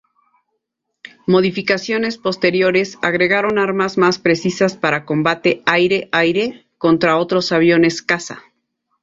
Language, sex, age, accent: Spanish, female, 40-49, México